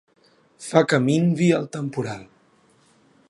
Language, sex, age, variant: Catalan, male, 19-29, Central